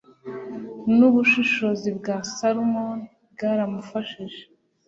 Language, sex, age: Kinyarwanda, female, 19-29